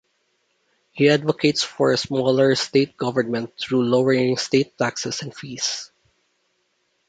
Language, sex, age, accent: English, male, 30-39, Filipino